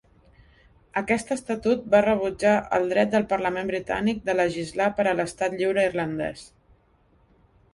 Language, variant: Catalan, Central